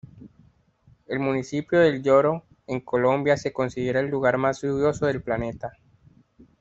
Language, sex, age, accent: Spanish, male, 19-29, Caribe: Cuba, Venezuela, Puerto Rico, República Dominicana, Panamá, Colombia caribeña, México caribeño, Costa del golfo de México